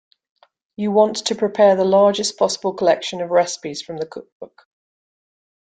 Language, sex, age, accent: English, female, 50-59, Scottish English